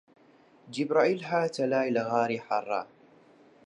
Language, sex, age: Central Kurdish, male, under 19